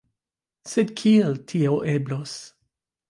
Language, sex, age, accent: Esperanto, female, 50-59, Internacia